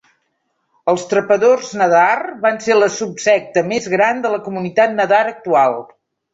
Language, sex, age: Catalan, female, 60-69